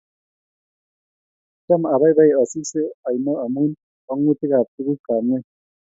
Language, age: Kalenjin, 19-29